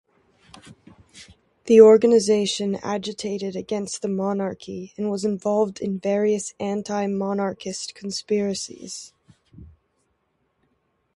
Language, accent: English, United States English